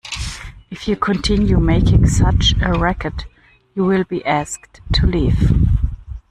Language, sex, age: English, female, 40-49